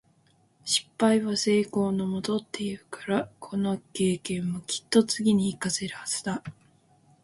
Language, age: Japanese, 19-29